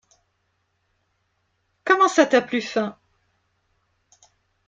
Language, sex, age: French, female, 50-59